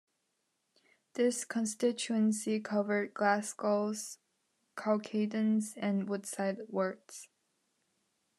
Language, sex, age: English, female, under 19